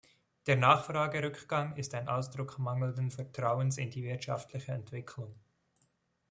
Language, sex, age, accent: German, male, 19-29, Schweizerdeutsch